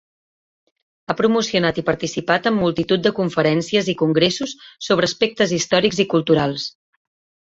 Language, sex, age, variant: Catalan, female, 40-49, Central